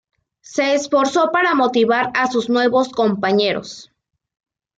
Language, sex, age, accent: Spanish, female, under 19, México